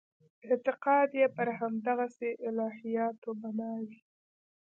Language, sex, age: Pashto, female, under 19